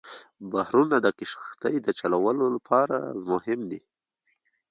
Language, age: Pashto, 19-29